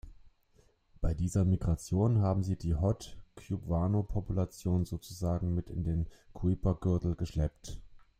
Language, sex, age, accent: German, male, 30-39, Deutschland Deutsch